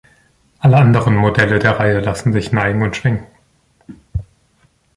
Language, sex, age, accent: German, male, 19-29, Deutschland Deutsch